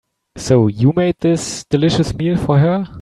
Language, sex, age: English, male, 19-29